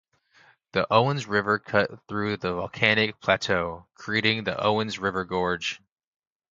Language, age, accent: English, 19-29, United States English